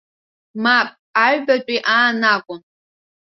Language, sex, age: Abkhazian, female, under 19